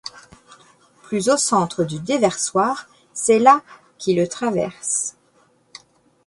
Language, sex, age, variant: French, female, 50-59, Français de métropole